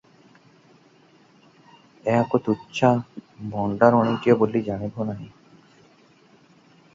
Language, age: Odia, 19-29